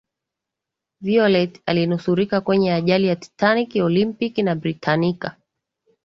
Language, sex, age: Swahili, female, 30-39